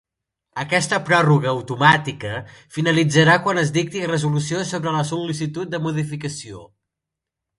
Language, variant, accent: Catalan, Central, central